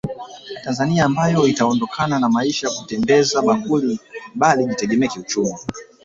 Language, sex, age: Swahili, male, 19-29